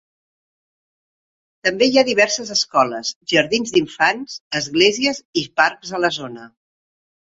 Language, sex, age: Catalan, female, 60-69